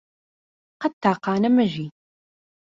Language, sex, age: Central Kurdish, female, 19-29